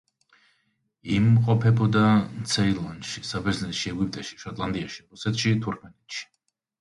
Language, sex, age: Georgian, male, 30-39